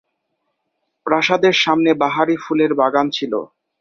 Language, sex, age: Bengali, male, 19-29